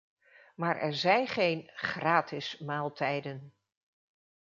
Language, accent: Dutch, Nederlands Nederlands